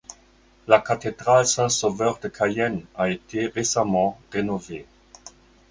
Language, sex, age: French, male, 60-69